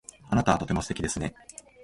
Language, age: Japanese, 40-49